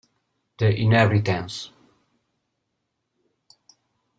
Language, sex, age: Italian, male, 50-59